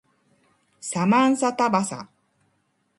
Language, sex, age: Japanese, female, 40-49